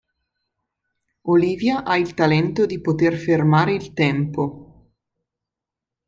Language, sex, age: Italian, female, 19-29